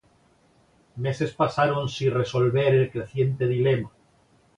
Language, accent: Spanish, España: Centro-Sur peninsular (Madrid, Toledo, Castilla-La Mancha)